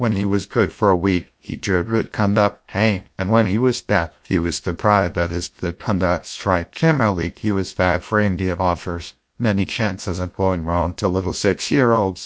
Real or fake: fake